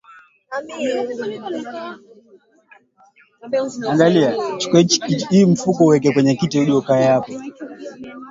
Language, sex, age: Swahili, male, 19-29